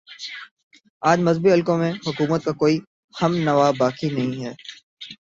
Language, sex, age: Urdu, male, 19-29